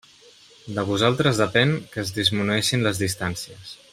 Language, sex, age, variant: Catalan, male, 30-39, Central